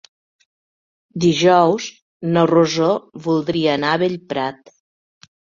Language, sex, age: Catalan, female, 50-59